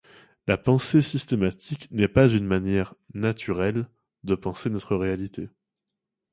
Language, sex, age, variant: French, male, 30-39, Français de métropole